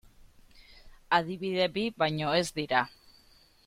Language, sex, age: Basque, female, 30-39